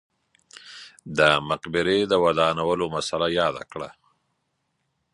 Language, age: Pashto, 40-49